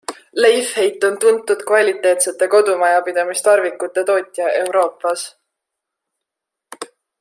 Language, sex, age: Estonian, female, 19-29